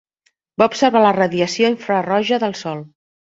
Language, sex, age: Catalan, female, 50-59